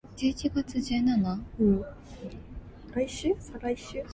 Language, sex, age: Cantonese, female, 19-29